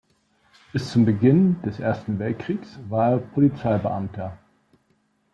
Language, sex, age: German, male, 50-59